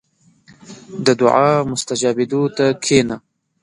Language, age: Pashto, under 19